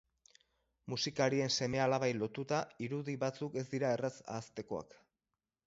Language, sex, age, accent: Basque, male, 40-49, Erdialdekoa edo Nafarra (Gipuzkoa, Nafarroa)